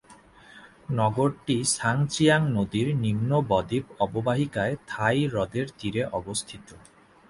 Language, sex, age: Bengali, male, 19-29